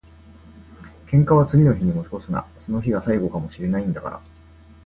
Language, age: Japanese, 30-39